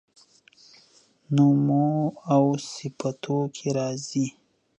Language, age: Pashto, 19-29